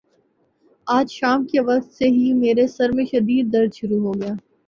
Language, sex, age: Urdu, female, 19-29